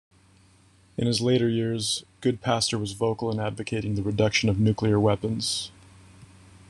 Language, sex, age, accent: English, male, 30-39, United States English